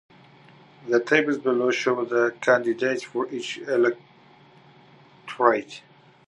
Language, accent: English, United States English